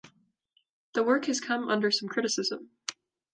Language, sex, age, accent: English, female, under 19, United States English